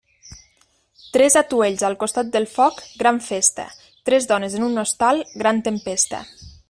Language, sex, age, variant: Catalan, female, 19-29, Nord-Occidental